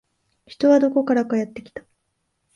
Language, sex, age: Japanese, female, 19-29